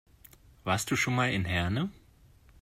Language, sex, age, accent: German, male, 19-29, Deutschland Deutsch